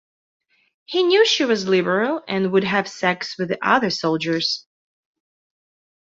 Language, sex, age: English, female, 30-39